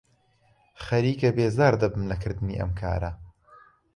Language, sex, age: Central Kurdish, male, 19-29